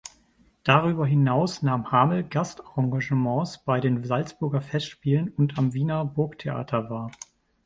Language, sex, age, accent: German, male, 30-39, Deutschland Deutsch